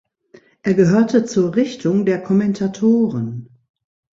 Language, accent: German, Deutschland Deutsch